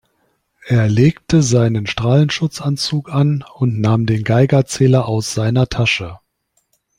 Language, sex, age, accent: German, male, 30-39, Deutschland Deutsch